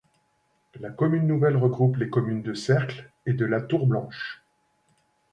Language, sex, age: French, male, 50-59